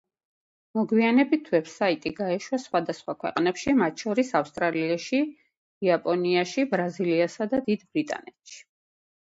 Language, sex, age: Georgian, female, 50-59